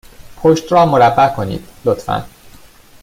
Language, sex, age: Persian, male, 19-29